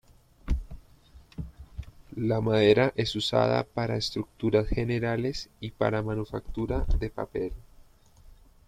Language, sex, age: Spanish, male, 30-39